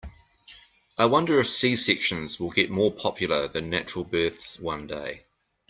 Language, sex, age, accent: English, male, 40-49, New Zealand English